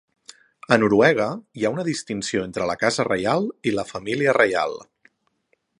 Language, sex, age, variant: Catalan, male, 40-49, Central